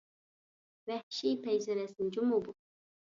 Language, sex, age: Uyghur, female, 19-29